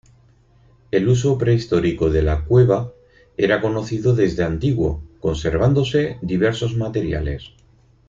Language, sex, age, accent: Spanish, male, 50-59, España: Norte peninsular (Asturias, Castilla y León, Cantabria, País Vasco, Navarra, Aragón, La Rioja, Guadalajara, Cuenca)